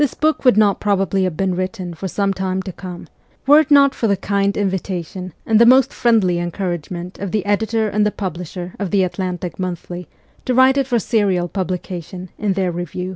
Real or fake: real